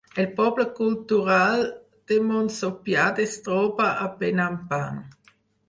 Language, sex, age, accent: Catalan, female, 50-59, aprenent (recent, des d'altres llengües)